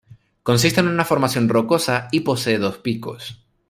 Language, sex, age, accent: Spanish, male, 19-29, España: Islas Canarias